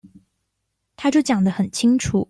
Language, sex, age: Chinese, female, 19-29